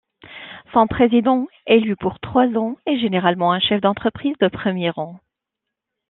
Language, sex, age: French, female, 30-39